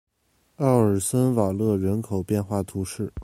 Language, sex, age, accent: Chinese, male, 19-29, 出生地：北京市